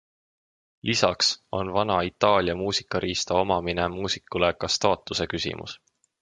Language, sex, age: Estonian, male, 19-29